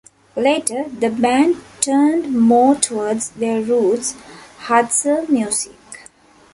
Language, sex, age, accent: English, female, 19-29, India and South Asia (India, Pakistan, Sri Lanka)